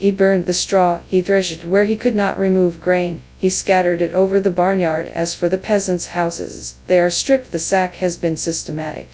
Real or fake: fake